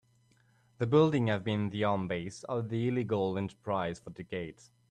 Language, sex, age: English, male, 19-29